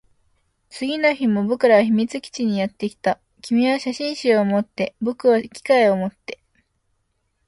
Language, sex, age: Japanese, female, under 19